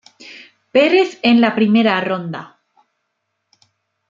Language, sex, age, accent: Spanish, female, 19-29, España: Norte peninsular (Asturias, Castilla y León, Cantabria, País Vasco, Navarra, Aragón, La Rioja, Guadalajara, Cuenca)